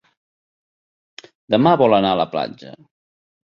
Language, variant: Catalan, Nord-Occidental